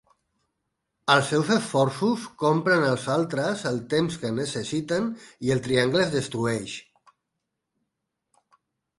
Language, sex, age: Catalan, male, 50-59